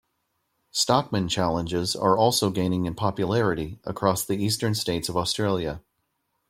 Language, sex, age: English, male, 30-39